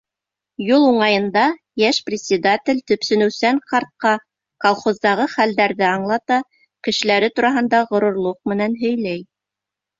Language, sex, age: Bashkir, female, 40-49